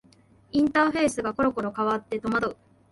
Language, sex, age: Japanese, female, 19-29